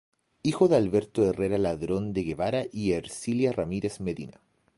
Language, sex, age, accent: Spanish, male, 30-39, Chileno: Chile, Cuyo